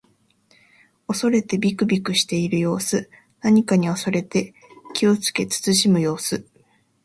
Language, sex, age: Japanese, female, 19-29